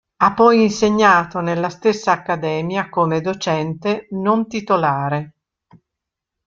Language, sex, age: Italian, female, 70-79